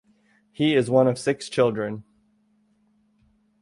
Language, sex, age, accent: English, male, 30-39, United States English